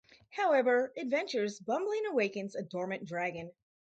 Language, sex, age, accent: English, female, 50-59, United States English